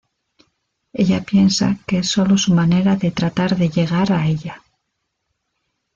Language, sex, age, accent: Spanish, female, 40-49, España: Norte peninsular (Asturias, Castilla y León, Cantabria, País Vasco, Navarra, Aragón, La Rioja, Guadalajara, Cuenca)